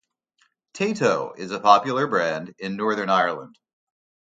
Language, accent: English, United States English